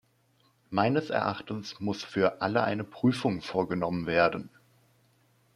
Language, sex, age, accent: German, male, under 19, Deutschland Deutsch